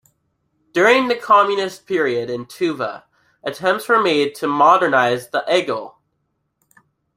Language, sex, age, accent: English, male, under 19, United States English